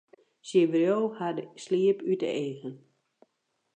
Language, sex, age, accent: Western Frisian, female, 60-69, Wâldfrysk